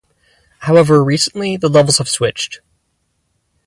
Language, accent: English, United States English